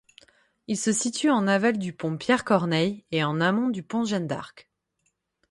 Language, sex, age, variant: French, female, 30-39, Français de métropole